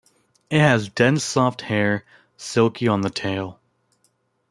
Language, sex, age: English, male, under 19